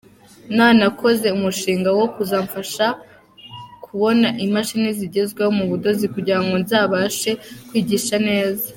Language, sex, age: Kinyarwanda, female, under 19